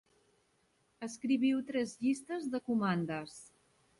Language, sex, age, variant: Catalan, female, 40-49, Central